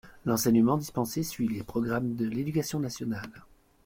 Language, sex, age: French, male, 30-39